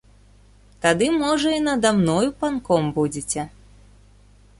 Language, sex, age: Belarusian, female, 30-39